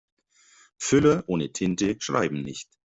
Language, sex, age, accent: German, male, 40-49, Deutschland Deutsch